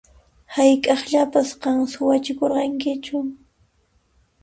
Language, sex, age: Puno Quechua, female, 19-29